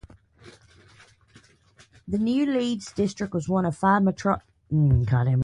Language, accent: English, United States English